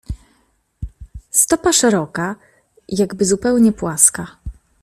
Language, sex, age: Polish, female, 30-39